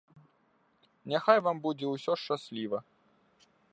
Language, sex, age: Belarusian, male, 19-29